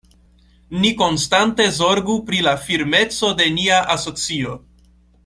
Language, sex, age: Esperanto, male, 19-29